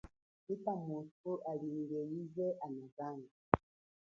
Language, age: Chokwe, 40-49